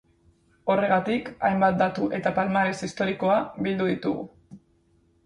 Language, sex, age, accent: Basque, female, 19-29, Mendebalekoa (Araba, Bizkaia, Gipuzkoako mendebaleko herri batzuk)